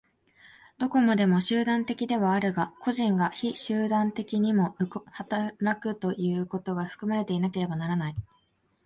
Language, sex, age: Japanese, female, 19-29